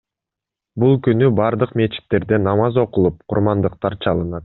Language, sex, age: Kyrgyz, male, 19-29